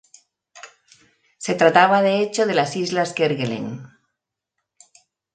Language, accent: Spanish, España: Centro-Sur peninsular (Madrid, Toledo, Castilla-La Mancha)